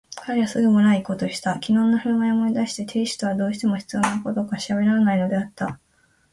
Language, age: Japanese, 19-29